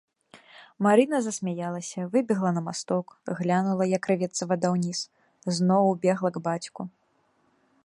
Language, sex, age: Belarusian, female, under 19